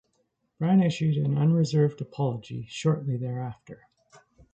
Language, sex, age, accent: English, male, 30-39, Canadian English